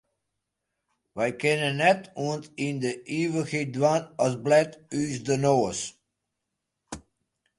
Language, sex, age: Western Frisian, male, 60-69